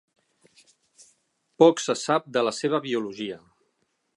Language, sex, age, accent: Catalan, male, 50-59, balear; central